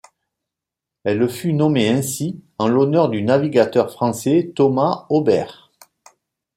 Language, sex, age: French, male, 50-59